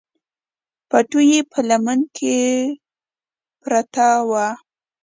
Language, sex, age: Pashto, female, 19-29